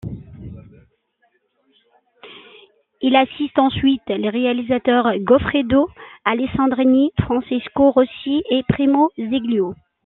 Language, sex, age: French, female, 40-49